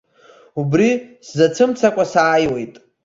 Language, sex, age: Abkhazian, male, under 19